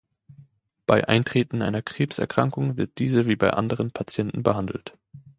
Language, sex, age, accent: German, male, 19-29, Deutschland Deutsch